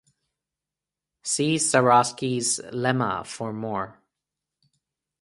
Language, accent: English, United States English